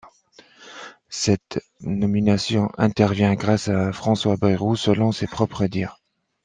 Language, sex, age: French, female, 30-39